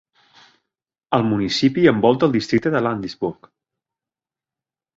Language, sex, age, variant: Catalan, male, 40-49, Central